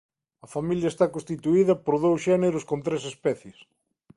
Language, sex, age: Galician, male, 40-49